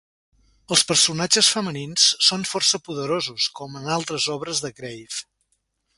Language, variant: Catalan, Septentrional